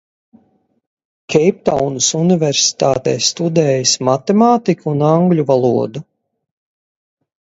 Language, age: Latvian, 40-49